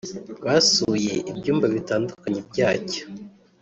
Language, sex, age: Kinyarwanda, male, 30-39